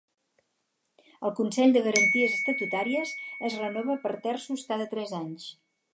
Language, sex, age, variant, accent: Catalan, female, 60-69, Central, Català central